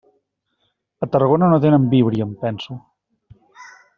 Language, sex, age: Catalan, male, 40-49